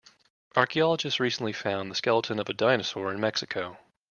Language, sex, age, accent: English, male, 30-39, United States English